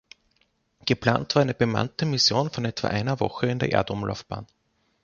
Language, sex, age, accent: German, male, 19-29, Österreichisches Deutsch